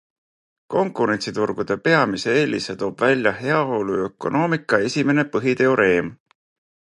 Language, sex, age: Estonian, male, 40-49